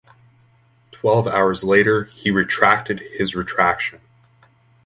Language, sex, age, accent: English, male, 19-29, Canadian English